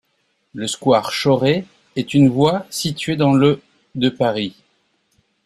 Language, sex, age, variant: French, male, 40-49, Français de métropole